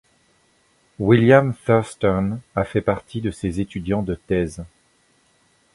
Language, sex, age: French, male, 40-49